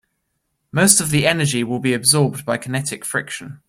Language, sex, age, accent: English, male, 19-29, England English